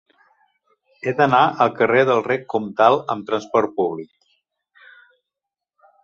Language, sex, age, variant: Catalan, male, 40-49, Central